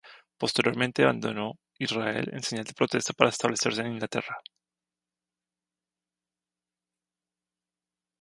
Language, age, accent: Spanish, 40-49, Andino-Pacífico: Colombia, Perú, Ecuador, oeste de Bolivia y Venezuela andina